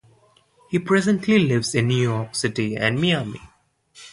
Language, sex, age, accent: English, male, 19-29, India and South Asia (India, Pakistan, Sri Lanka)